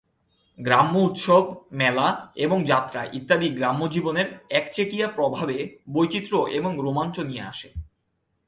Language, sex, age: Bengali, male, 19-29